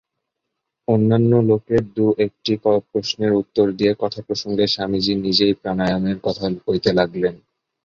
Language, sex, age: Bengali, male, 19-29